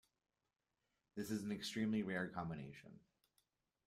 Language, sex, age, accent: English, male, 19-29, Canadian English